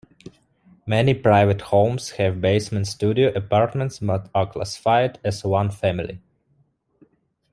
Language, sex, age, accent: English, male, 19-29, United States English